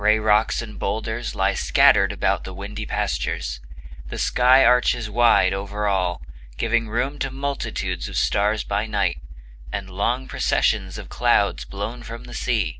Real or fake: real